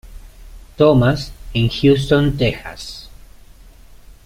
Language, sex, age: Spanish, male, 30-39